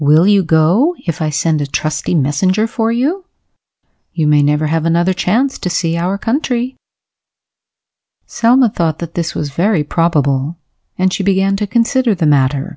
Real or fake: real